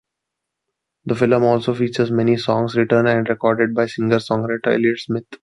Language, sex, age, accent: English, male, 19-29, India and South Asia (India, Pakistan, Sri Lanka)